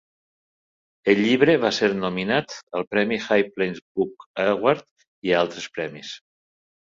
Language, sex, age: Catalan, male, 60-69